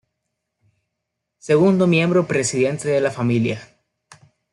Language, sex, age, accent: Spanish, male, 19-29, Caribe: Cuba, Venezuela, Puerto Rico, República Dominicana, Panamá, Colombia caribeña, México caribeño, Costa del golfo de México